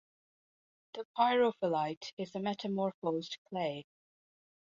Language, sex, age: English, female, under 19